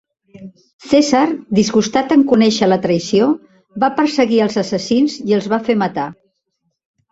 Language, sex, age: Catalan, female, 60-69